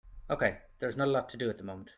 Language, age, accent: English, 30-39, Irish English